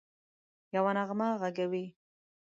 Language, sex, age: Pashto, female, 19-29